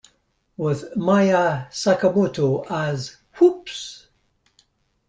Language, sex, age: English, male, 70-79